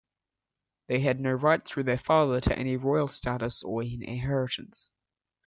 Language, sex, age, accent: English, male, under 19, Australian English